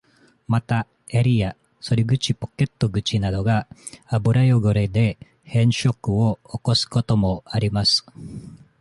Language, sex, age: Japanese, male, 19-29